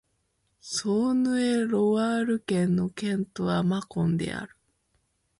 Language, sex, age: Japanese, female, 19-29